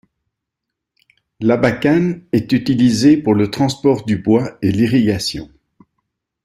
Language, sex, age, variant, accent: French, male, 70-79, Français d'Europe, Français de Belgique